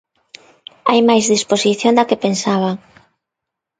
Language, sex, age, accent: Galician, female, 40-49, Neofalante